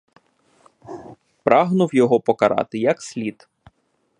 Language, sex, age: Ukrainian, male, 30-39